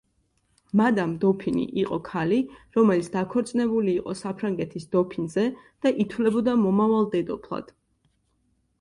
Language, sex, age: Georgian, female, 19-29